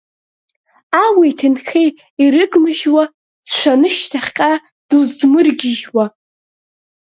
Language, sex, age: Abkhazian, female, under 19